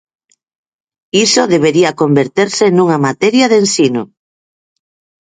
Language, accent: Galician, Normativo (estándar)